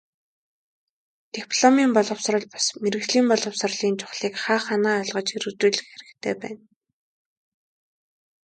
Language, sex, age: Mongolian, female, 19-29